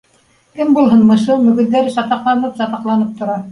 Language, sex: Bashkir, female